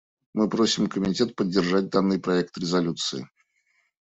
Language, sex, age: Russian, male, 40-49